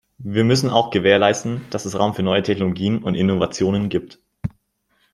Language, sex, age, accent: German, male, 19-29, Deutschland Deutsch